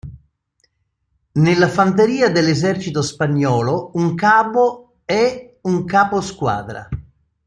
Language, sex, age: Italian, male, 60-69